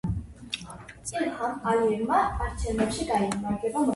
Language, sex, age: Georgian, female, under 19